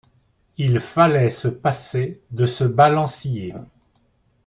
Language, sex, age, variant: French, male, 60-69, Français de métropole